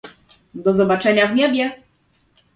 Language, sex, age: Polish, female, 19-29